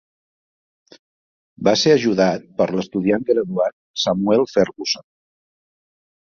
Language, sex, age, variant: Catalan, male, 50-59, Central